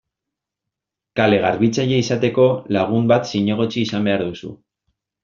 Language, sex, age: Basque, male, 19-29